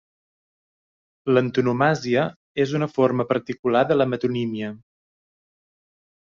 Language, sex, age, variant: Catalan, male, 40-49, Balear